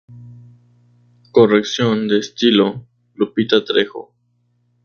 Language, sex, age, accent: Spanish, male, 19-29, México